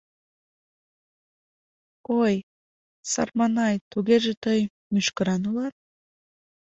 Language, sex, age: Mari, female, 19-29